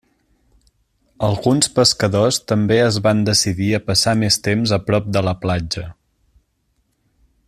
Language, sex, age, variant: Catalan, male, 19-29, Central